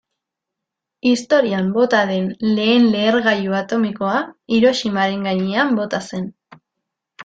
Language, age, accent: Basque, 19-29, Erdialdekoa edo Nafarra (Gipuzkoa, Nafarroa)